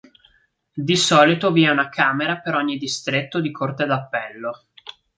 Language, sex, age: Italian, male, 19-29